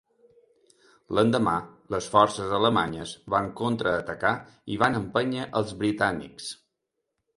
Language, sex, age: Catalan, male, 40-49